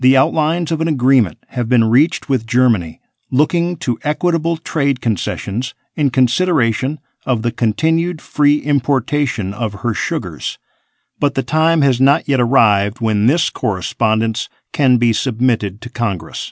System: none